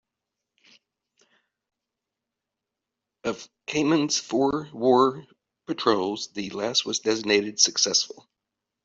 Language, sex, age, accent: English, male, 40-49, United States English